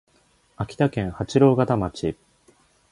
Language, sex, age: Japanese, male, 19-29